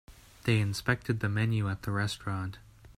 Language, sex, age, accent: English, male, 19-29, United States English